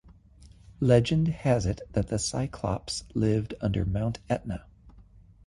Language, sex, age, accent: English, male, 50-59, United States English